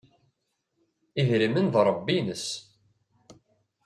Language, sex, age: Kabyle, male, 30-39